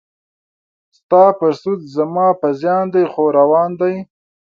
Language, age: Pashto, 19-29